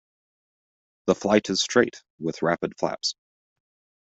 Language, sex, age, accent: English, male, 19-29, United States English